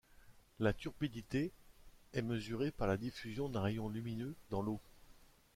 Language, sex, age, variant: French, male, 40-49, Français de métropole